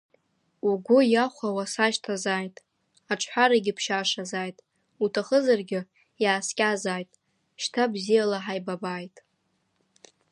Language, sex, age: Abkhazian, female, under 19